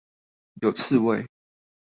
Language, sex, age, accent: Chinese, male, under 19, 出生地：新北市